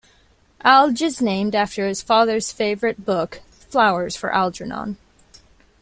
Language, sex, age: English, female, 19-29